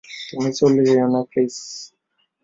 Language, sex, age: Bengali, male, 19-29